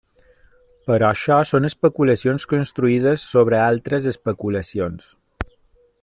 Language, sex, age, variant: Catalan, male, 40-49, Balear